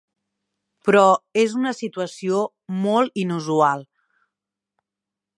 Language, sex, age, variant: Catalan, female, 40-49, Central